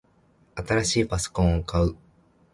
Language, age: Japanese, 19-29